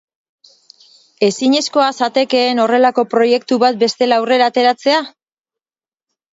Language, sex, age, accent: Basque, female, 40-49, Mendebalekoa (Araba, Bizkaia, Gipuzkoako mendebaleko herri batzuk)